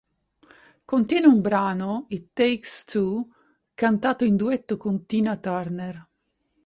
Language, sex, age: Italian, female, 30-39